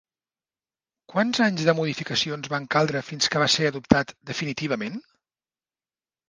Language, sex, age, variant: Catalan, male, 40-49, Central